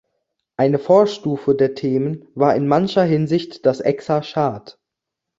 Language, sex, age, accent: German, male, under 19, Deutschland Deutsch